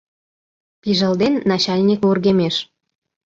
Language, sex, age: Mari, female, 19-29